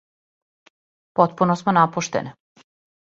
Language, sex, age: Serbian, female, 50-59